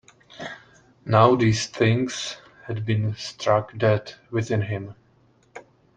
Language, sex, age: English, male, 30-39